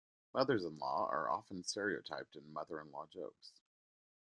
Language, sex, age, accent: English, male, 30-39, United States English